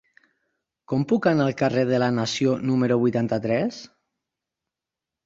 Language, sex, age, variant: Catalan, male, 30-39, Nord-Occidental